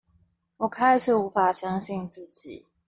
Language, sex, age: Chinese, female, 19-29